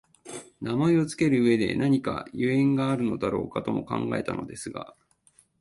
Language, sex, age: Japanese, male, 40-49